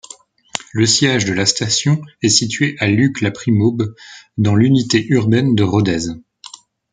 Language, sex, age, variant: French, male, 19-29, Français de métropole